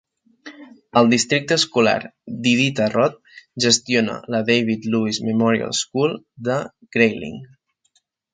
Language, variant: Catalan, Central